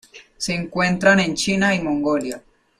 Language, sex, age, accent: Spanish, male, under 19, Andino-Pacífico: Colombia, Perú, Ecuador, oeste de Bolivia y Venezuela andina